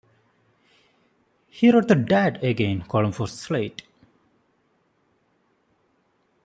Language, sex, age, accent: English, male, 19-29, India and South Asia (India, Pakistan, Sri Lanka)